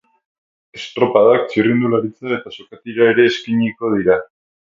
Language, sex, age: Basque, male, 19-29